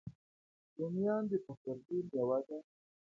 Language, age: Pashto, 19-29